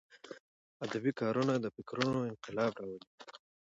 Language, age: Pashto, 19-29